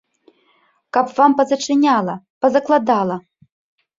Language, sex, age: Belarusian, female, 30-39